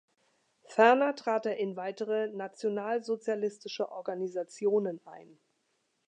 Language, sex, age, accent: German, female, 50-59, Deutschland Deutsch